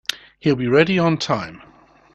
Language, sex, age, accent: English, male, 70-79, England English